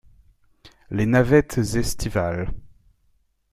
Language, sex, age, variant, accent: French, male, 40-49, Français des départements et régions d'outre-mer, Français de La Réunion